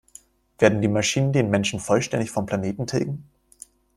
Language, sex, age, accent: German, male, 19-29, Deutschland Deutsch